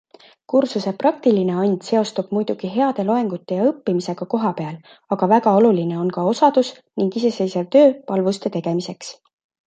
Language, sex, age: Estonian, female, 30-39